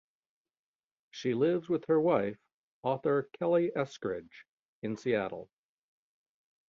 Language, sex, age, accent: English, male, 50-59, United States English